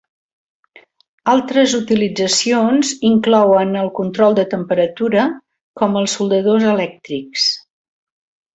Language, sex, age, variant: Catalan, female, 60-69, Central